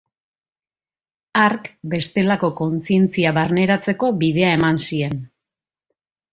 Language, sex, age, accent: Basque, female, 40-49, Mendebalekoa (Araba, Bizkaia, Gipuzkoako mendebaleko herri batzuk)